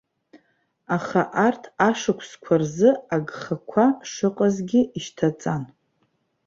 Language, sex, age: Abkhazian, female, 40-49